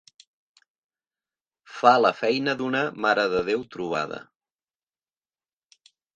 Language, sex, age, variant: Catalan, male, 50-59, Central